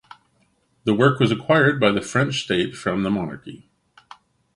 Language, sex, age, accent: English, male, 50-59, Canadian English